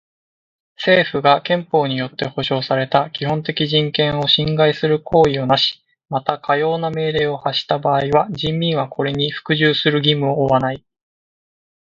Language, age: Japanese, 19-29